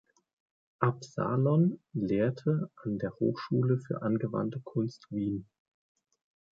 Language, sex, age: German, male, 30-39